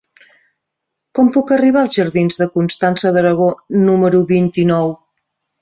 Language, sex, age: Catalan, female, 40-49